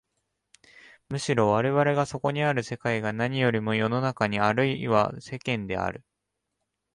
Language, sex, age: Japanese, male, under 19